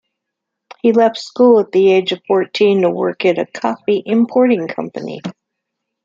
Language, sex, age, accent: English, female, 50-59, United States English